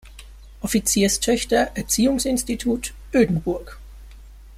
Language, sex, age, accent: German, male, 19-29, Deutschland Deutsch